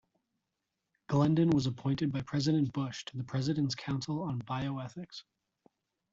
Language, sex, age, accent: English, male, 19-29, United States English